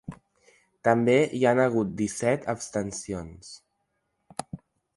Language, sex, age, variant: Catalan, male, under 19, Central